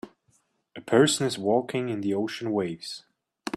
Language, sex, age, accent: English, male, 19-29, United States English